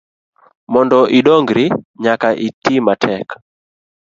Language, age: Luo (Kenya and Tanzania), 19-29